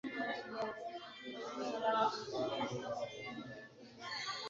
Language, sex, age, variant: Swahili, male, 30-39, Kiswahili cha Bara ya Kenya